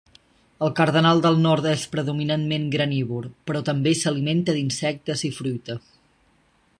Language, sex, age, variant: Catalan, male, 19-29, Nord-Occidental